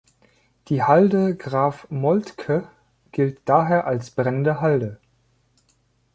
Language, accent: German, Deutschland Deutsch